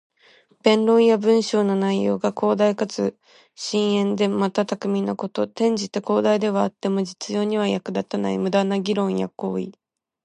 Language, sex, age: Japanese, female, 19-29